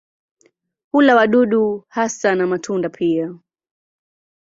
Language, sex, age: Swahili, female, 19-29